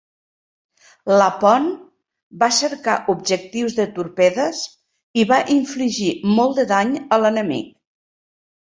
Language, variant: Catalan, Central